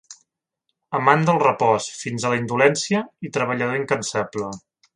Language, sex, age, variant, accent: Catalan, male, 30-39, Central, central